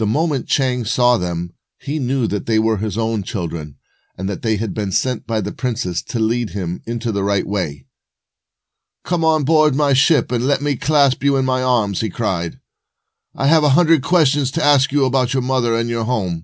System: none